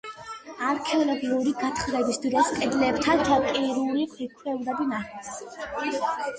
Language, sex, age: Georgian, female, under 19